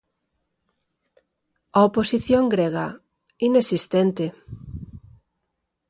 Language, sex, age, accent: Galician, female, 40-49, Normativo (estándar)